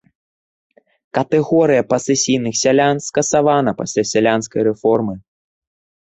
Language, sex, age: Belarusian, male, 19-29